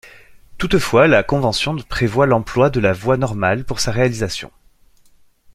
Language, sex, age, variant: French, male, 30-39, Français de métropole